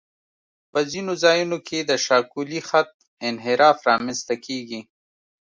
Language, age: Pashto, 30-39